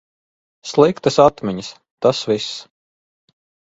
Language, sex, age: Latvian, male, 40-49